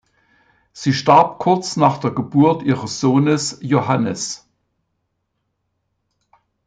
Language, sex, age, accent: German, male, 70-79, Deutschland Deutsch